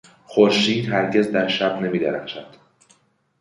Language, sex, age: Persian, male, 19-29